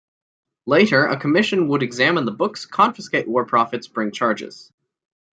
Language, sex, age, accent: English, male, under 19, United States English